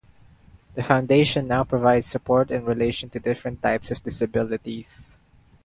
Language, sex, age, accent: English, male, 19-29, Filipino